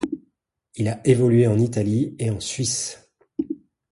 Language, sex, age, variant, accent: French, male, 40-49, Français d'Europe, Français de Belgique